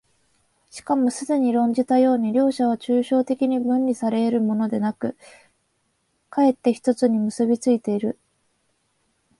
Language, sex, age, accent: Japanese, female, 19-29, 関東